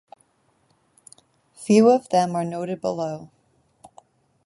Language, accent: English, United States English